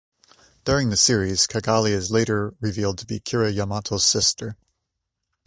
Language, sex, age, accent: English, male, 30-39, United States English